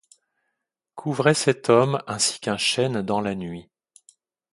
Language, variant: French, Français de métropole